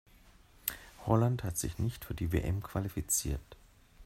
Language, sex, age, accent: German, male, 19-29, Deutschland Deutsch